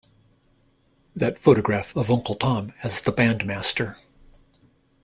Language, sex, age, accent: English, male, 60-69, United States English